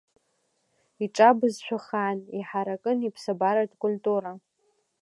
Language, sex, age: Abkhazian, female, 19-29